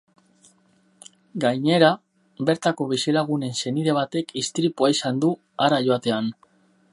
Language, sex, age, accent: Basque, male, 19-29, Mendebalekoa (Araba, Bizkaia, Gipuzkoako mendebaleko herri batzuk)